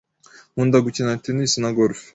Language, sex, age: Kinyarwanda, male, 30-39